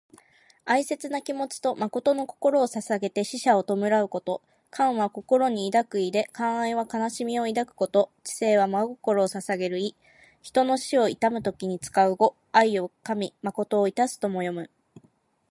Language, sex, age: Japanese, female, under 19